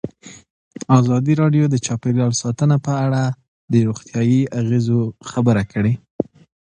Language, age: Pashto, 19-29